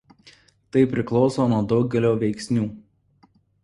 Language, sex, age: Lithuanian, male, 19-29